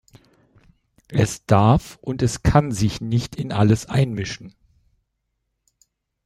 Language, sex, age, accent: German, male, 40-49, Deutschland Deutsch